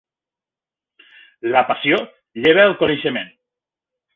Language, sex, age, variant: Catalan, male, 40-49, Septentrional